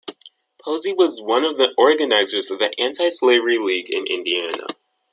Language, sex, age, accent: English, male, under 19, United States English